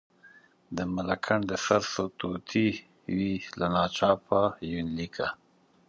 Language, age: Pashto, 50-59